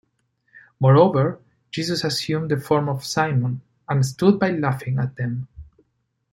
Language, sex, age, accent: English, male, 40-49, United States English